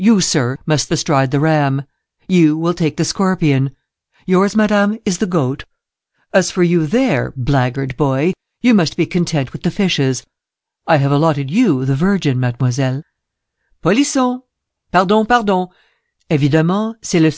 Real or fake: real